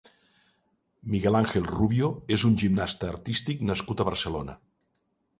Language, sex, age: Catalan, male, 60-69